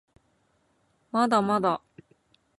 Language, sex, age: Japanese, female, 30-39